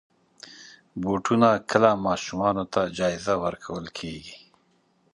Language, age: Pashto, 50-59